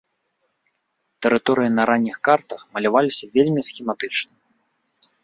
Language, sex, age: Belarusian, male, 19-29